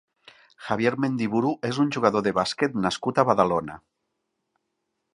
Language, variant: Catalan, Nord-Occidental